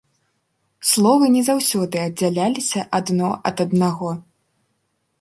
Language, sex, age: Belarusian, female, 19-29